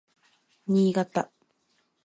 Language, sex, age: Japanese, female, 19-29